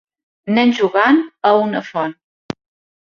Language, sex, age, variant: Catalan, female, 50-59, Central